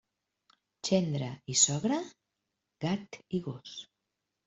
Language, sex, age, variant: Catalan, female, 50-59, Central